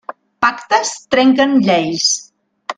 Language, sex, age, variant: Catalan, female, 40-49, Nord-Occidental